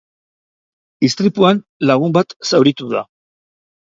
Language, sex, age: Basque, male, 40-49